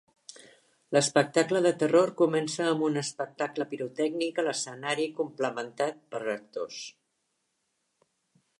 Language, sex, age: Catalan, female, 60-69